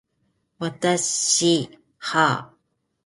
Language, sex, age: Japanese, female, 40-49